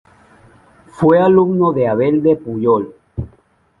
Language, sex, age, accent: Spanish, male, 30-39, Caribe: Cuba, Venezuela, Puerto Rico, República Dominicana, Panamá, Colombia caribeña, México caribeño, Costa del golfo de México